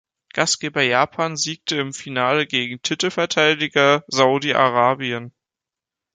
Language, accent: German, Deutschland Deutsch